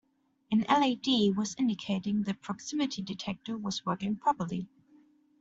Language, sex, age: English, female, 19-29